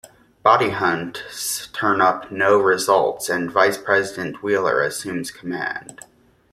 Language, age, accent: English, 19-29, United States English